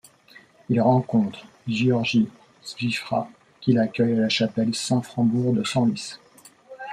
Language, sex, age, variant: French, male, 40-49, Français de métropole